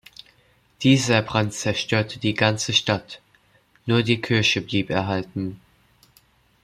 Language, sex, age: German, male, under 19